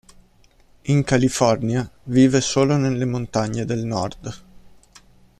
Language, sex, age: Italian, male, 30-39